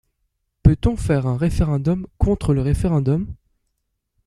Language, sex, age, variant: French, male, 19-29, Français de métropole